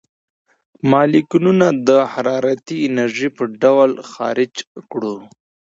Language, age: Pashto, 19-29